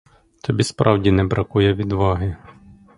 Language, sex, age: Ukrainian, male, 19-29